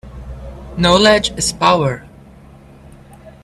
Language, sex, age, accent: English, male, 19-29, United States English